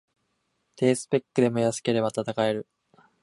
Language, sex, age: Japanese, male, under 19